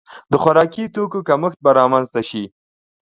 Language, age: Pashto, 30-39